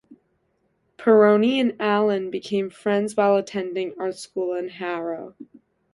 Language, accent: English, United States English